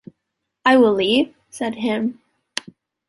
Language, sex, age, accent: English, female, 19-29, United States English